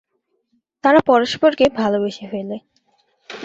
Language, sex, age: Bengali, female, 30-39